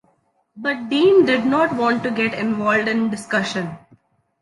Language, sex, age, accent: English, female, 19-29, India and South Asia (India, Pakistan, Sri Lanka)